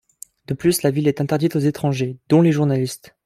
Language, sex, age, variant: French, male, 19-29, Français de métropole